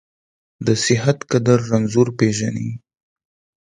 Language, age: Pashto, 19-29